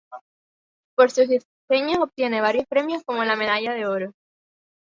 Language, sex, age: Spanish, female, 19-29